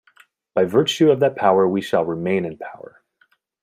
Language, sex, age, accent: English, male, 30-39, United States English